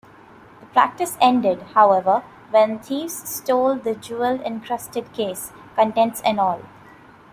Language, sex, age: English, female, 19-29